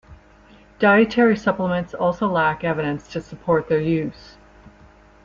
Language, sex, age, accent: English, female, 50-59, United States English